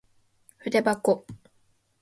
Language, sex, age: Japanese, female, 19-29